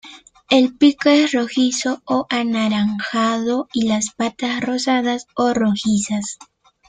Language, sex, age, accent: Spanish, female, 19-29, América central